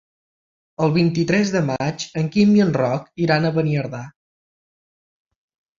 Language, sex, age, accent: Catalan, male, 19-29, central; septentrional